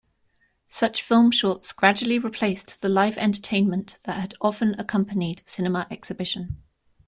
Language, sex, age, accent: English, female, 19-29, England English